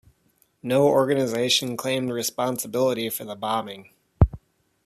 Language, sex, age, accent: English, male, 30-39, United States English